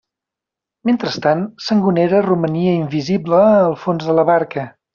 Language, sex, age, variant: Catalan, male, 40-49, Central